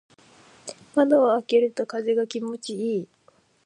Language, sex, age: Japanese, female, 19-29